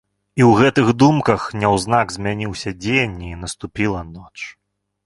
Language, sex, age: Belarusian, male, 19-29